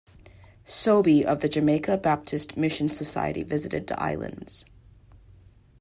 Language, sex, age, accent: English, female, 30-39, United States English